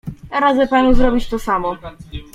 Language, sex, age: Polish, female, 19-29